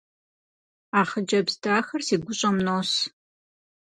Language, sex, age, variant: Kabardian, female, 30-39, Адыгэбзэ (Къэбэрдей, Кирил, Урысей)